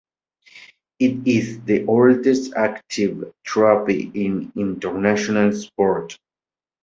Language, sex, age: English, male, 30-39